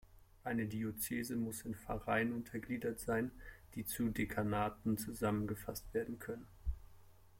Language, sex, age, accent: German, male, 30-39, Deutschland Deutsch